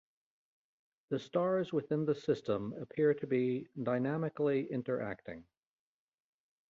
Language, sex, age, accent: English, male, 50-59, United States English